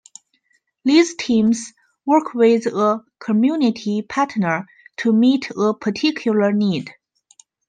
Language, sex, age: English, female, 30-39